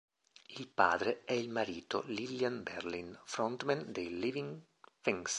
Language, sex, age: Italian, male, 50-59